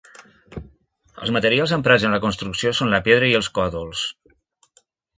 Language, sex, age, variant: Catalan, male, 60-69, Nord-Occidental